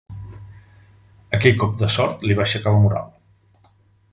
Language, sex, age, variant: Catalan, male, 50-59, Central